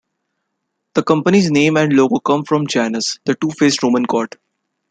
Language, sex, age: English, male, 19-29